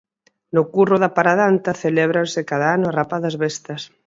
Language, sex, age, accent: Galician, female, 40-49, Central (gheada)